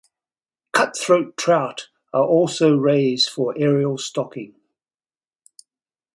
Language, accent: English, Australian English